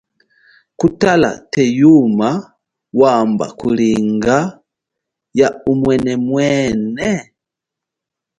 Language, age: Chokwe, 30-39